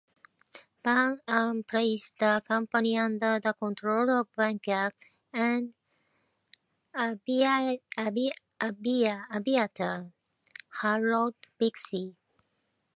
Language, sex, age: English, female, 50-59